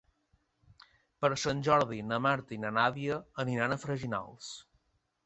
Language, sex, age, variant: Catalan, male, 30-39, Balear